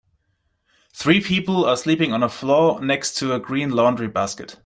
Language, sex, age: English, male, 19-29